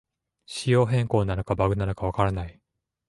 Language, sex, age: Japanese, male, 30-39